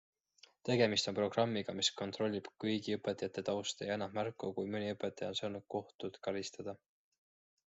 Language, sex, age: Estonian, male, 19-29